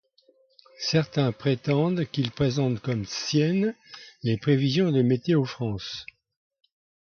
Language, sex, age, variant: French, male, 80-89, Français de métropole